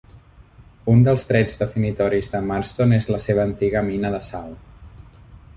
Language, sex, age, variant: Catalan, male, 40-49, Central